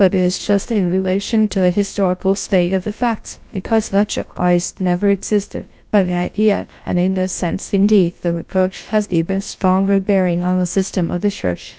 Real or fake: fake